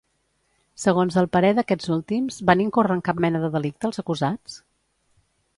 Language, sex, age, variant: Catalan, female, 50-59, Central